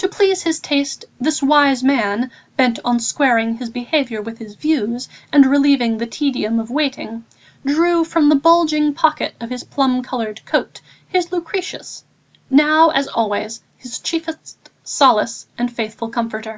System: none